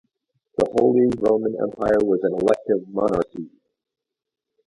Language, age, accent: English, 40-49, United States English